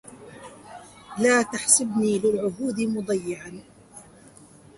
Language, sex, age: Arabic, female, 30-39